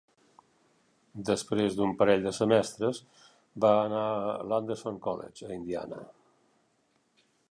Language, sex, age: Catalan, male, 60-69